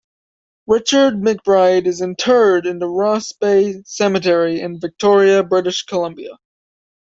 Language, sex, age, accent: English, male, 19-29, United States English